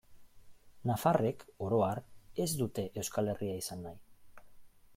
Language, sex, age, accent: Basque, male, 40-49, Mendebalekoa (Araba, Bizkaia, Gipuzkoako mendebaleko herri batzuk)